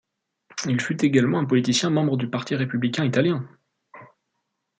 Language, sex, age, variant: French, male, 30-39, Français de métropole